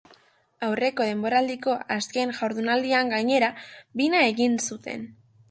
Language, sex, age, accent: Basque, female, under 19, Mendebalekoa (Araba, Bizkaia, Gipuzkoako mendebaleko herri batzuk)